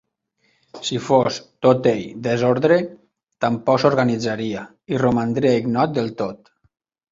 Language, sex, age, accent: Catalan, male, 30-39, valencià